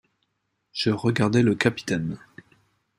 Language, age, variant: French, 30-39, Français de métropole